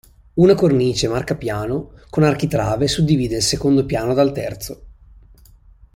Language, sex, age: Italian, male, 19-29